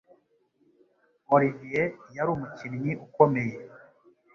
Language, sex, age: Kinyarwanda, male, 19-29